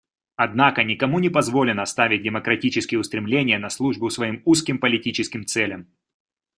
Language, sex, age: Russian, male, 30-39